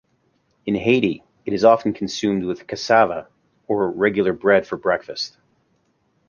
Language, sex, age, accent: English, male, 40-49, Canadian English